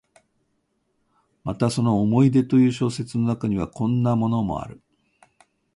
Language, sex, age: Japanese, male, 60-69